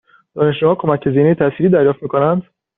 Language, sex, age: Persian, male, under 19